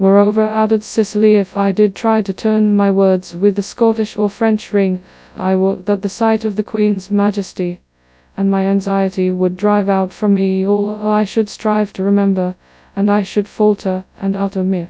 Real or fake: fake